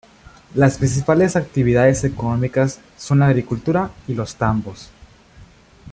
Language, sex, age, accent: Spanish, male, under 19, México